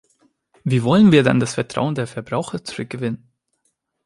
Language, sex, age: German, male, 19-29